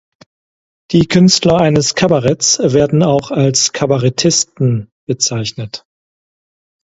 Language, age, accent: German, 40-49, Deutschland Deutsch